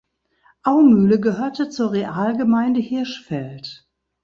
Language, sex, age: German, female, 60-69